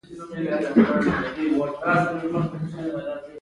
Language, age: Pashto, under 19